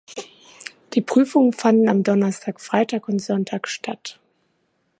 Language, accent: German, Deutschland Deutsch